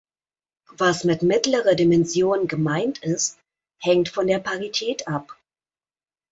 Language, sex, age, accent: German, female, 30-39, Deutschland Deutsch